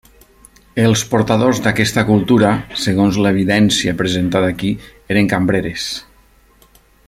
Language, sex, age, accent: Catalan, male, 40-49, valencià